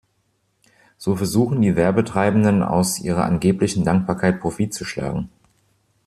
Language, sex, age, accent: German, male, 40-49, Deutschland Deutsch